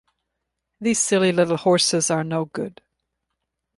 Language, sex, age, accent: English, female, 30-39, United States English